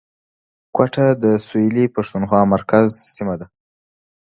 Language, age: Pashto, 19-29